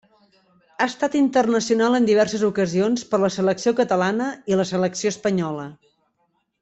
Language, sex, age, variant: Catalan, female, 50-59, Central